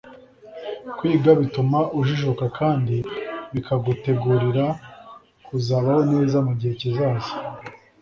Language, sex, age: Kinyarwanda, male, 19-29